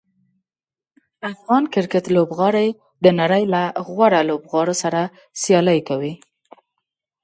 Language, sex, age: Pashto, female, 30-39